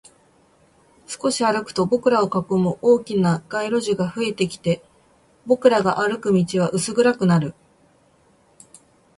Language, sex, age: Japanese, female, 30-39